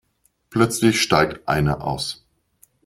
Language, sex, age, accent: German, male, 40-49, Deutschland Deutsch